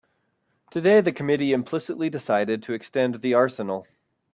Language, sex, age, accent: English, male, 30-39, United States English